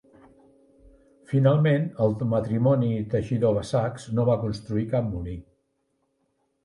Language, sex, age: Catalan, male, 60-69